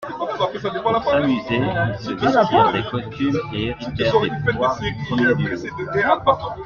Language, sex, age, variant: French, male, 40-49, Français de métropole